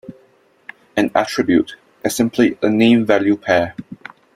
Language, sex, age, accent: English, male, 19-29, Singaporean English